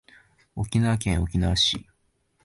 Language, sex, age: Japanese, male, 19-29